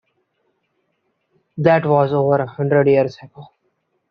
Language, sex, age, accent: English, male, 19-29, India and South Asia (India, Pakistan, Sri Lanka)